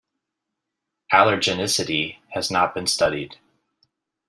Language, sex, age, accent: English, male, 30-39, United States English